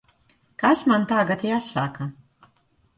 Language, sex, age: Latvian, female, 40-49